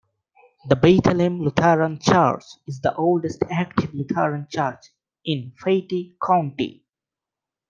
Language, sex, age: English, male, 19-29